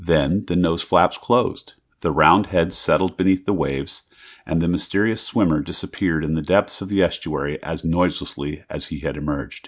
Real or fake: real